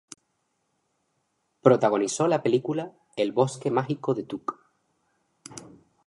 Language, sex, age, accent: Spanish, male, 19-29, España: Islas Canarias